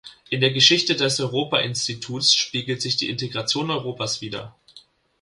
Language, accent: German, Deutschland Deutsch